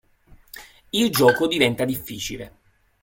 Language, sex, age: Italian, male, 19-29